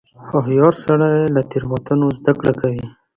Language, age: Pashto, 19-29